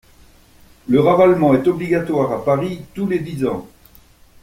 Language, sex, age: French, male, 70-79